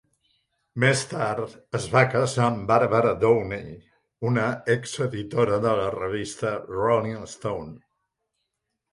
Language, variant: Catalan, Central